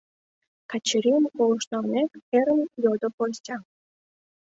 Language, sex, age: Mari, female, 19-29